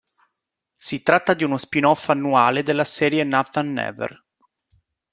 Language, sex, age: Italian, male, 30-39